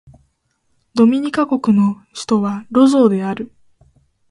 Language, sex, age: Japanese, female, 19-29